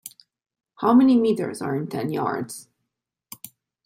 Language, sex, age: English, female, 30-39